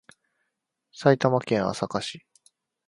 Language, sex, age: Japanese, male, 19-29